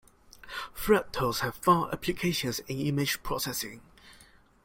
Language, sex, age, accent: English, male, 19-29, Malaysian English